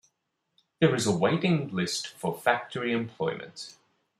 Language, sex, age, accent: English, male, 30-39, Australian English